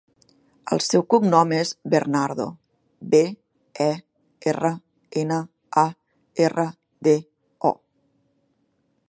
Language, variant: Catalan, Central